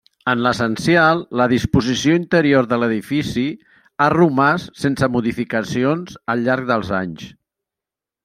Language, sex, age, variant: Catalan, male, 50-59, Central